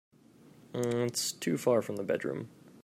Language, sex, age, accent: English, male, 19-29, United States English